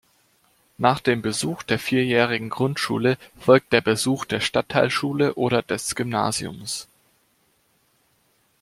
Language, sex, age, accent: German, male, under 19, Deutschland Deutsch